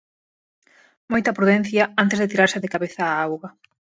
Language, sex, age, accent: Galician, female, 30-39, Normativo (estándar)